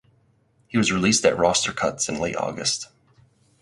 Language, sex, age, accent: English, male, 30-39, United States English